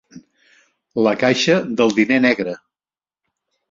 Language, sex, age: Catalan, male, 70-79